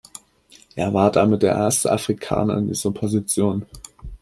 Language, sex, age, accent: German, male, under 19, Deutschland Deutsch